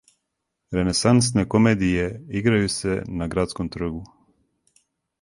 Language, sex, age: Serbian, male, 30-39